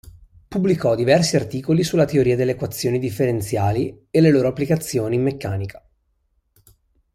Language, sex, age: Italian, male, 19-29